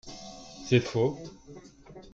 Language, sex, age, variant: French, male, 30-39, Français de métropole